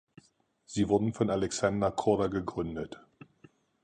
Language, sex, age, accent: German, male, 50-59, Deutschland Deutsch